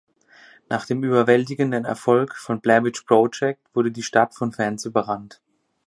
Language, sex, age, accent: German, male, 30-39, Deutschland Deutsch